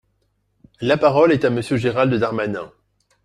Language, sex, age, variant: French, male, 40-49, Français de métropole